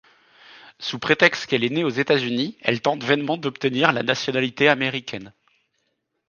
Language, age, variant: French, 30-39, Français de métropole